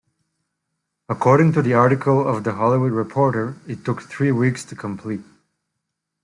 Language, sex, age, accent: English, male, 19-29, United States English